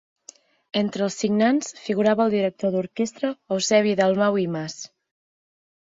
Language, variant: Catalan, Central